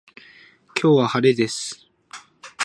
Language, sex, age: Japanese, male, 19-29